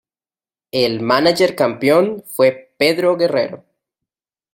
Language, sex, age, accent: Spanish, male, 19-29, Caribe: Cuba, Venezuela, Puerto Rico, República Dominicana, Panamá, Colombia caribeña, México caribeño, Costa del golfo de México